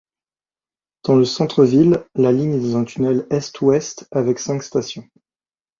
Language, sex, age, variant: French, male, 30-39, Français de métropole